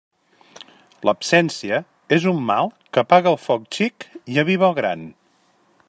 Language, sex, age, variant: Catalan, male, 40-49, Central